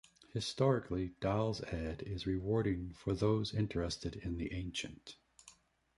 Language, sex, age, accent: English, male, 60-69, United States English